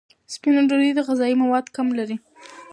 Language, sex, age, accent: Pashto, female, 19-29, معیاري پښتو